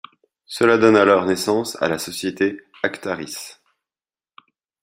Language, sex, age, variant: French, male, 30-39, Français de métropole